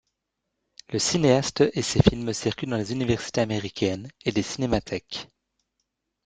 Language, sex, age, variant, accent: French, male, 19-29, Français d'Europe, Français de Belgique